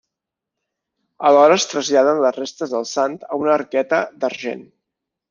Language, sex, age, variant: Catalan, male, 30-39, Balear